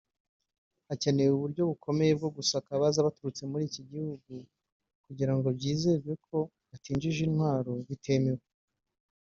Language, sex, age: Kinyarwanda, male, 30-39